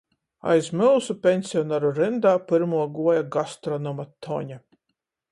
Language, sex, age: Latgalian, female, 40-49